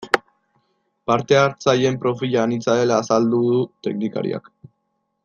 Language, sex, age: Basque, male, 19-29